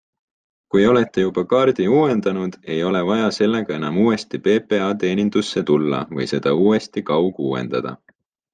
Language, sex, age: Estonian, male, 19-29